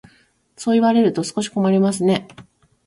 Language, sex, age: Japanese, female, 40-49